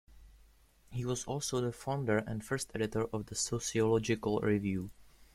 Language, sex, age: English, male, under 19